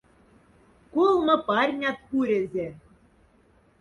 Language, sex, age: Moksha, female, 40-49